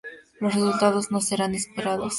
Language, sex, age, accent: Spanish, female, under 19, México